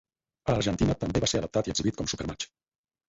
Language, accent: Catalan, Barcelona